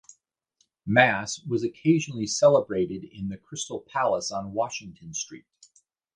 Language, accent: English, United States English